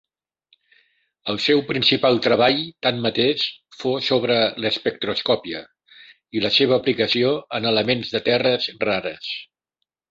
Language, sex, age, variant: Catalan, male, 60-69, Central